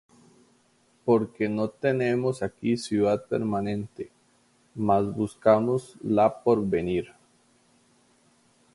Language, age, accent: Spanish, 30-39, América central